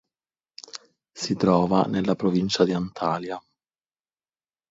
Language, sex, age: Italian, male, 19-29